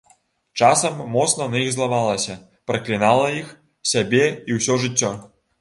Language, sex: Belarusian, male